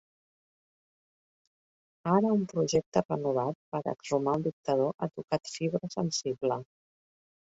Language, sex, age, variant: Catalan, female, 40-49, Central